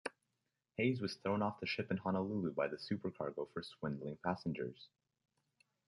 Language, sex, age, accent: English, male, under 19, United States English